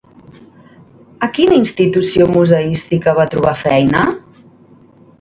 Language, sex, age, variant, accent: Catalan, female, 40-49, Central, central